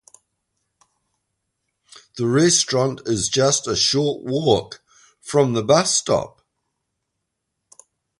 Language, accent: English, New Zealand English